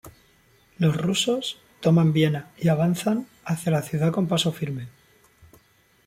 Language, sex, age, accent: Spanish, male, 30-39, España: Centro-Sur peninsular (Madrid, Toledo, Castilla-La Mancha)